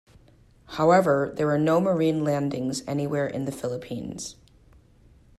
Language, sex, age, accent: English, female, 30-39, United States English